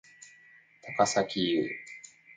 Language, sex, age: Japanese, male, 30-39